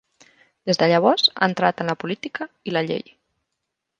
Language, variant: Catalan, Central